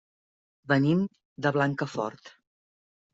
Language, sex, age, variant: Catalan, female, 40-49, Central